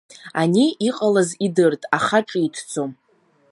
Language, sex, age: Abkhazian, female, under 19